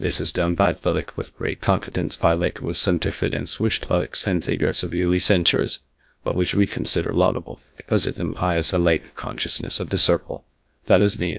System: TTS, GlowTTS